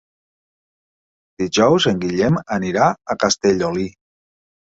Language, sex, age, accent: Catalan, male, 50-59, valencià